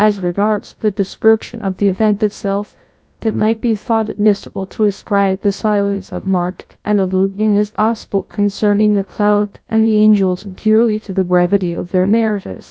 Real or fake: fake